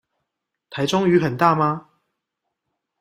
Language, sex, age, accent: Chinese, male, 30-39, 出生地：高雄市